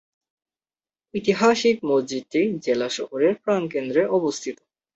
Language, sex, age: Bengali, male, under 19